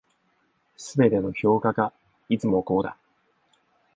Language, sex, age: Japanese, male, 19-29